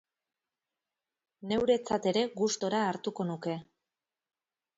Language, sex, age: Basque, female, 40-49